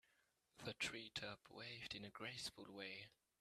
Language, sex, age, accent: English, male, 19-29, England English